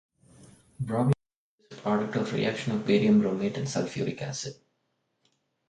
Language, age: English, 19-29